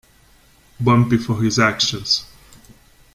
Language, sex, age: English, male, 30-39